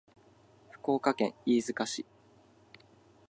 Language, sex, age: Japanese, male, 19-29